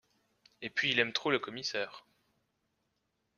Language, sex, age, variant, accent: French, male, 19-29, Français d'Europe, Français de Suisse